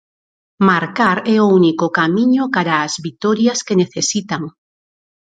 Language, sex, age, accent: Galician, female, 40-49, Normativo (estándar)